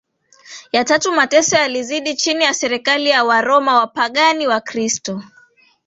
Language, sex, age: Swahili, female, 19-29